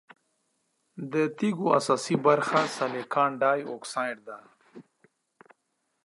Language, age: Pashto, 30-39